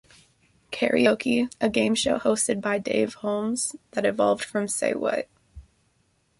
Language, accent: English, United States English